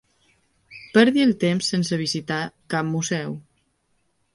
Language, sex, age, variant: Catalan, female, 19-29, Balear